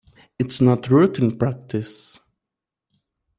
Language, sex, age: English, male, 19-29